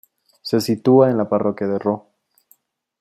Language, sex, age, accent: Spanish, female, 60-69, México